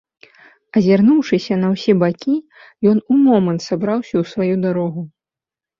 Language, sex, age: Belarusian, female, 30-39